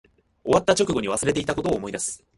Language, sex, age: Japanese, male, 19-29